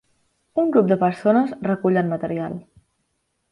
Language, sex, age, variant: Catalan, female, 19-29, Central